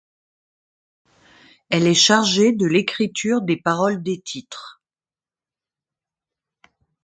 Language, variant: French, Français de métropole